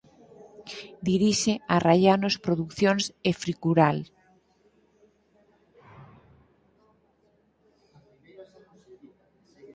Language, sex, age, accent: Galician, female, 50-59, Normativo (estándar)